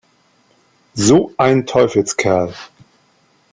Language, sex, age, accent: German, male, 40-49, Deutschland Deutsch